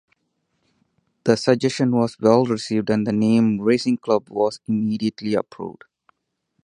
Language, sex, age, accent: English, male, 30-39, India and South Asia (India, Pakistan, Sri Lanka)